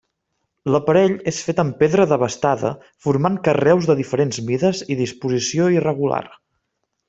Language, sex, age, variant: Catalan, male, 19-29, Central